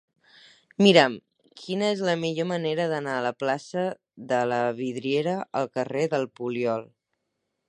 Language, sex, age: Catalan, female, 30-39